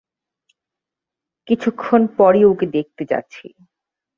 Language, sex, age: Bengali, female, 19-29